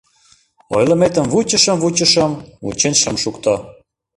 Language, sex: Mari, male